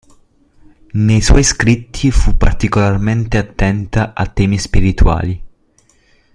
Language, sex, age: Italian, male, 19-29